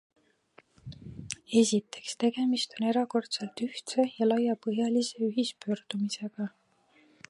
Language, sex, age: Estonian, female, 19-29